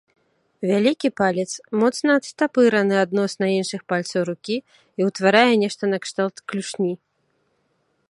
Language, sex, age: Belarusian, female, 30-39